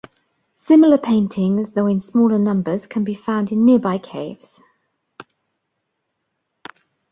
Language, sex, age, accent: English, female, 40-49, England English